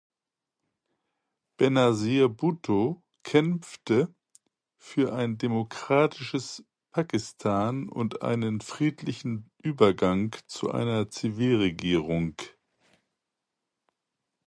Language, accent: German, Deutschland Deutsch